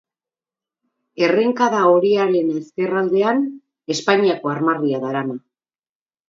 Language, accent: Basque, Mendebalekoa (Araba, Bizkaia, Gipuzkoako mendebaleko herri batzuk)